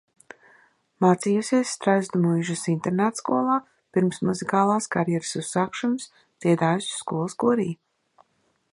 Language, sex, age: Latvian, female, 30-39